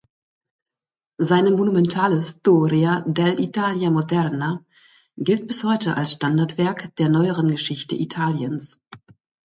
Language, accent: German, Deutschland Deutsch